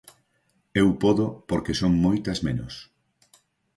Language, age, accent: Galician, 50-59, Oriental (común en zona oriental)